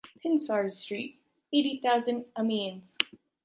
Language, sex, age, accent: English, female, 19-29, United States English